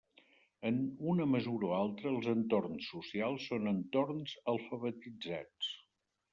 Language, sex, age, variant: Catalan, male, 60-69, Septentrional